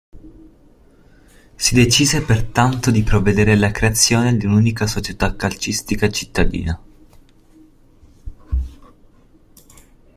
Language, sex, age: Italian, male, 19-29